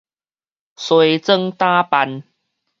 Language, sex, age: Min Nan Chinese, male, 19-29